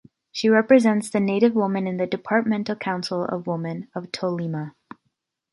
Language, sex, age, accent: English, female, 19-29, Canadian English